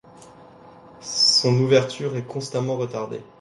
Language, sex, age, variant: French, male, 19-29, Français de métropole